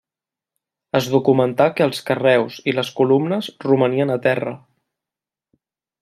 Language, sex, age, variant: Catalan, male, 19-29, Central